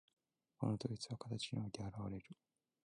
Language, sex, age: Japanese, male, 19-29